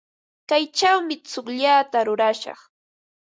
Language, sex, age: Ambo-Pasco Quechua, female, 30-39